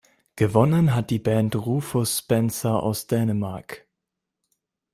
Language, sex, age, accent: German, male, 19-29, Deutschland Deutsch